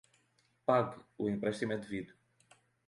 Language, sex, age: Portuguese, male, 40-49